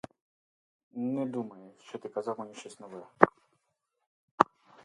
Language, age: Ukrainian, 30-39